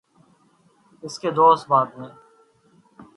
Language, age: Urdu, 19-29